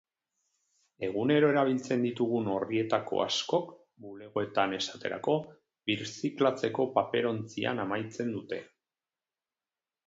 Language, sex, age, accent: Basque, male, 40-49, Erdialdekoa edo Nafarra (Gipuzkoa, Nafarroa)